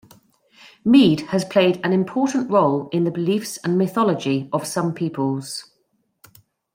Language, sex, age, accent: English, female, 50-59, England English